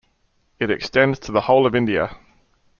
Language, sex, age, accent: English, male, 40-49, Australian English